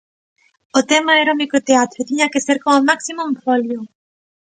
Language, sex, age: Galician, female, 19-29